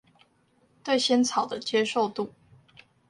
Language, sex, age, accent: Chinese, female, under 19, 出生地：臺中市